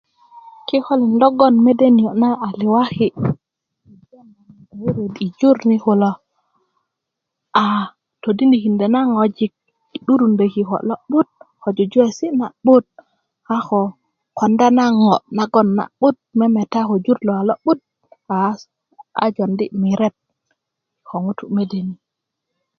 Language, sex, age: Kuku, female, 30-39